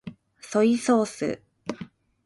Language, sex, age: Japanese, female, 19-29